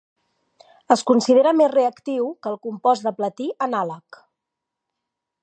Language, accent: Catalan, central; nord-occidental